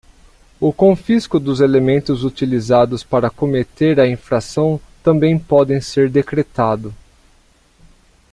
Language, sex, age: Portuguese, male, 30-39